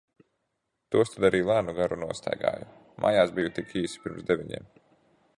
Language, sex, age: Latvian, male, 19-29